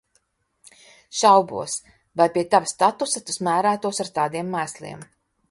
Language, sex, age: Latvian, female, 50-59